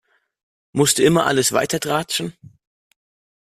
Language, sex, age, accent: German, male, under 19, Deutschland Deutsch